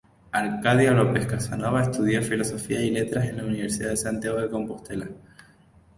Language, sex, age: Spanish, male, 19-29